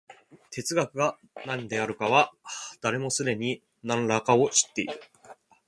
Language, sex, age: Japanese, male, 30-39